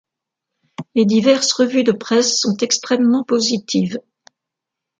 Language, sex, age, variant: French, female, 60-69, Français de métropole